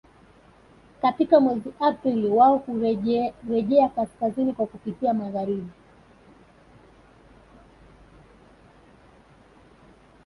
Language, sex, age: Swahili, female, 30-39